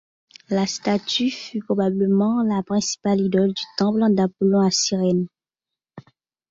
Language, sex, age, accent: French, female, 19-29, Français d’Haïti